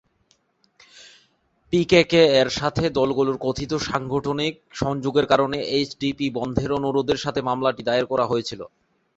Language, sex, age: Bengali, male, 19-29